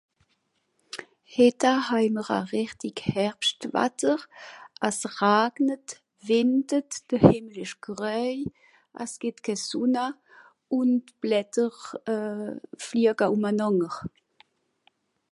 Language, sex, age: Swiss German, female, 40-49